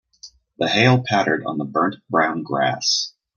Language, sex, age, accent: English, male, 30-39, Canadian English